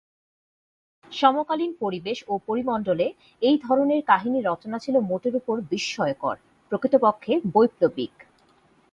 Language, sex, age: Bengali, female, 30-39